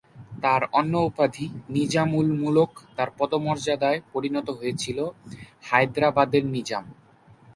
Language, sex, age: Bengali, male, under 19